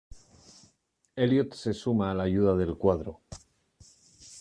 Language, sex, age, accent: Spanish, male, 19-29, España: Sur peninsular (Andalucia, Extremadura, Murcia)